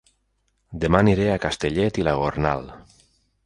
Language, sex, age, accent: Catalan, male, 30-39, valencià